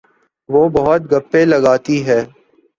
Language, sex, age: Urdu, male, 19-29